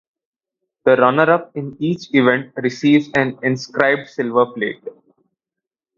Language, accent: English, India and South Asia (India, Pakistan, Sri Lanka)